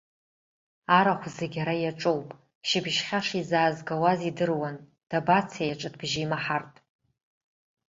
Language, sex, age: Abkhazian, female, 40-49